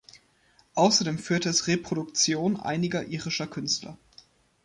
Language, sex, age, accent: German, male, 19-29, Deutschland Deutsch